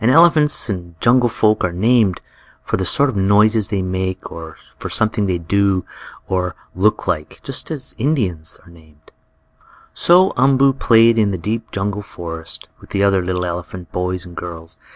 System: none